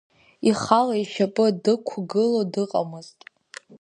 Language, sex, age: Abkhazian, female, under 19